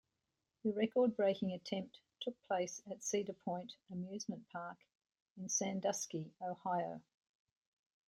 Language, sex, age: English, female, 60-69